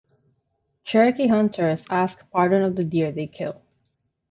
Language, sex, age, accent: English, female, 30-39, Canadian English; Filipino